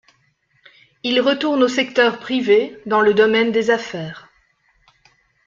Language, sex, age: French, female, 40-49